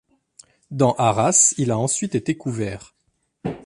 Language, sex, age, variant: French, male, 30-39, Français de métropole